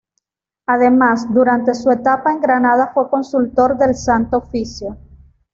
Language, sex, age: Spanish, female, 30-39